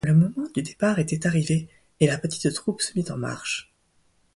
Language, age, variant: French, 19-29, Français de métropole